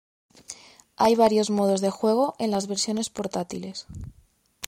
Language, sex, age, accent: Spanish, male, 30-39, España: Centro-Sur peninsular (Madrid, Toledo, Castilla-La Mancha)